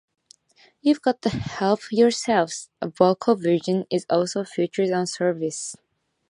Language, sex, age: English, female, 19-29